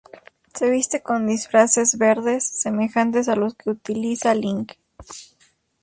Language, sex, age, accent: Spanish, female, 19-29, México